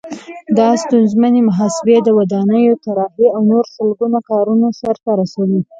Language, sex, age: Pashto, female, 19-29